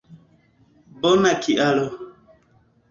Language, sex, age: Esperanto, male, 19-29